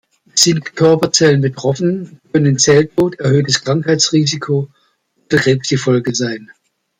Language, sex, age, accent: German, male, 60-69, Deutschland Deutsch